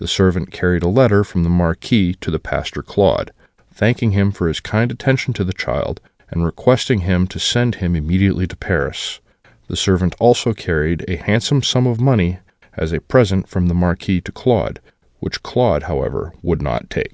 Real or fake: real